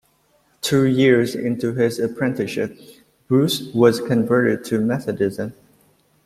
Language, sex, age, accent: English, male, 19-29, United States English